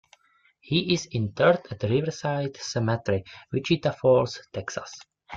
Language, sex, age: English, male, 19-29